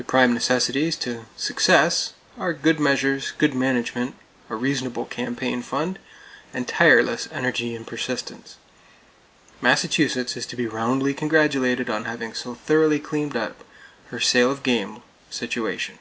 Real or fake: real